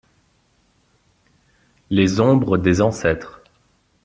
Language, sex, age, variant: French, male, 30-39, Français de métropole